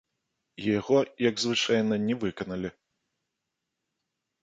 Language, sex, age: Belarusian, male, 40-49